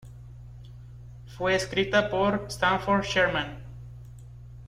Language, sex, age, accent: Spanish, male, 19-29, México